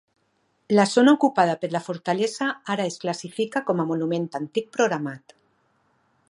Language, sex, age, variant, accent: Catalan, female, 50-59, Valencià central, valencià